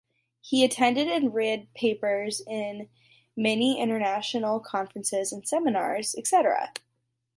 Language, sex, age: English, female, under 19